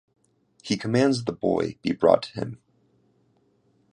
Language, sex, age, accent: English, male, 19-29, United States English